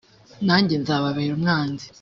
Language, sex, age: Kinyarwanda, female, 19-29